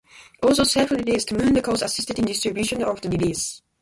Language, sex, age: English, female, 19-29